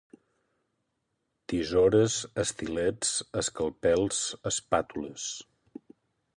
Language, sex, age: Catalan, male, 50-59